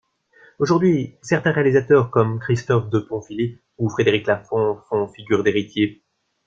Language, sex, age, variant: French, male, 19-29, Français de métropole